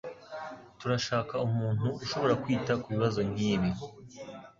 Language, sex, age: Kinyarwanda, male, 19-29